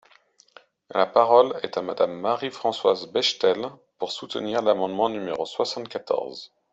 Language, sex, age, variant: French, male, 30-39, Français de métropole